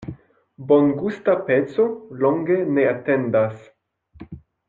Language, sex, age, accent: Esperanto, male, 19-29, Internacia